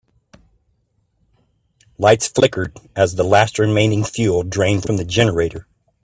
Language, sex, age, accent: English, male, 50-59, United States English